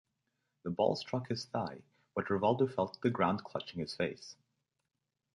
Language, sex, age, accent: English, male, under 19, United States English